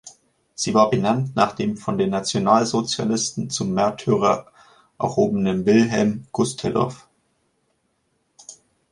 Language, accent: German, Deutschland Deutsch